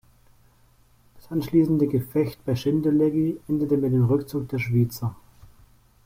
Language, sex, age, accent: German, male, 19-29, Deutschland Deutsch